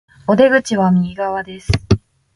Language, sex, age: Japanese, female, 19-29